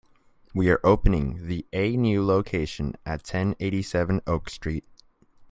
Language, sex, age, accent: English, male, 19-29, United States English